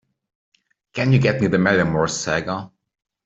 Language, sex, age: English, male, 50-59